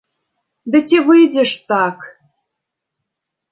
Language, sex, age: Belarusian, female, 19-29